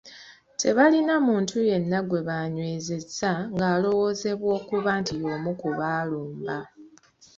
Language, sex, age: Ganda, female, 30-39